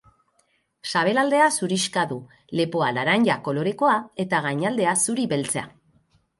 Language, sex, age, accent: Basque, female, 50-59, Mendebalekoa (Araba, Bizkaia, Gipuzkoako mendebaleko herri batzuk)